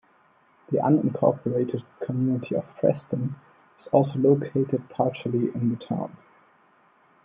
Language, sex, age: English, male, 19-29